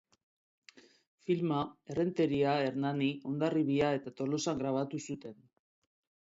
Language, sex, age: Basque, female, 40-49